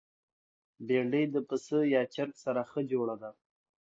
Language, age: Pashto, 30-39